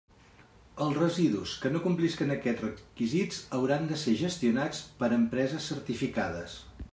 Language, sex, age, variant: Catalan, male, 50-59, Central